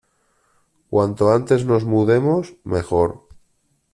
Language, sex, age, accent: Spanish, male, 40-49, España: Norte peninsular (Asturias, Castilla y León, Cantabria, País Vasco, Navarra, Aragón, La Rioja, Guadalajara, Cuenca)